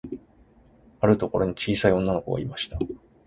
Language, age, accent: Japanese, 30-39, 関西